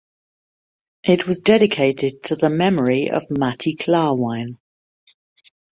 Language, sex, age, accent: English, female, 50-59, England English